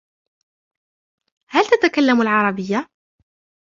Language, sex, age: Arabic, female, 19-29